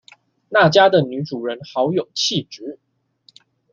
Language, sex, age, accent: Chinese, male, 19-29, 出生地：新北市